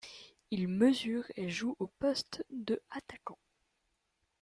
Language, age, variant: French, under 19, Français de métropole